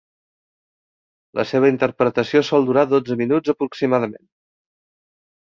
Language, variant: Catalan, Central